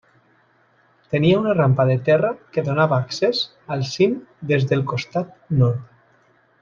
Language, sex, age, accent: Catalan, male, 30-39, valencià